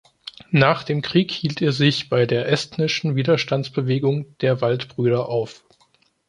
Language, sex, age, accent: German, male, 19-29, Deutschland Deutsch